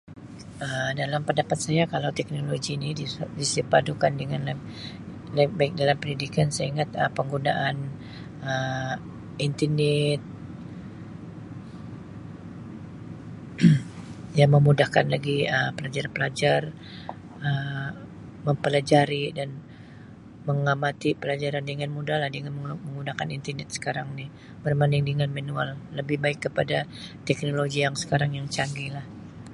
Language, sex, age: Sabah Malay, female, 50-59